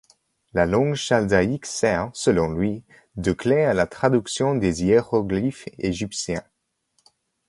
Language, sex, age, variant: French, male, 19-29, Français de métropole